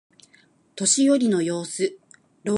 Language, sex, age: Japanese, female, 50-59